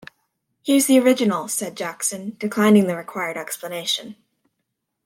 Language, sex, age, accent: English, female, under 19, Canadian English